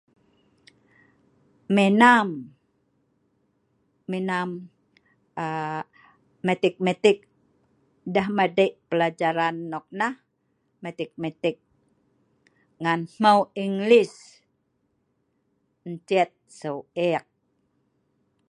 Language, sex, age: Sa'ban, female, 50-59